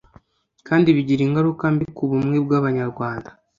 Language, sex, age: Kinyarwanda, male, under 19